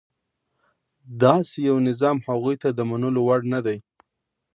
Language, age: Pashto, 19-29